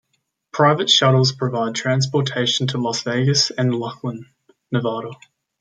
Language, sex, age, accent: English, male, under 19, Australian English